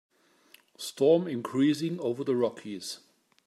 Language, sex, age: English, male, 50-59